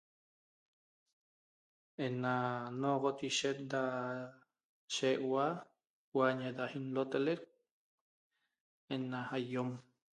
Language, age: Toba, 30-39